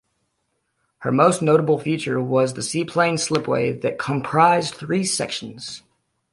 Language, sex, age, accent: English, male, 19-29, Irish English